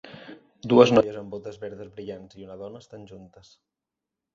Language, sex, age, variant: Catalan, male, 30-39, Central